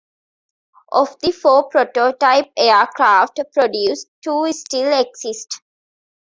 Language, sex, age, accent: English, female, 19-29, India and South Asia (India, Pakistan, Sri Lanka)